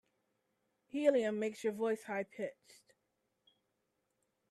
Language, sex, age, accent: English, female, 19-29, United States English